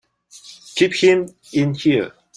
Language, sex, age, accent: English, male, 30-39, Malaysian English